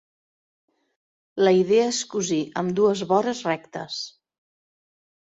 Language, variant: Catalan, Central